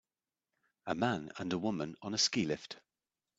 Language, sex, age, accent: English, male, 50-59, England English